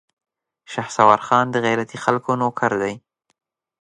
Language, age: Pashto, 19-29